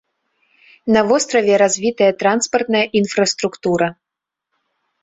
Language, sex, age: Belarusian, female, 19-29